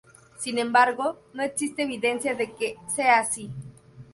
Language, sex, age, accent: Spanish, female, 19-29, México